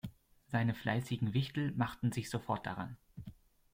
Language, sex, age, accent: German, male, 30-39, Deutschland Deutsch